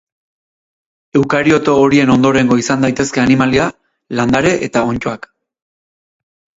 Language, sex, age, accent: Basque, male, 30-39, Erdialdekoa edo Nafarra (Gipuzkoa, Nafarroa)